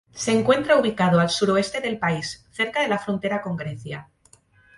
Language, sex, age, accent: Spanish, female, 19-29, España: Centro-Sur peninsular (Madrid, Toledo, Castilla-La Mancha)